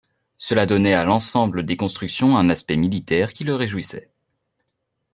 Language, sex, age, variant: French, male, under 19, Français de métropole